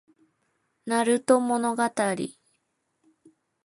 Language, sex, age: Japanese, female, 19-29